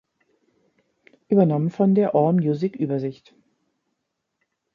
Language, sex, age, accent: German, female, 50-59, Deutschland Deutsch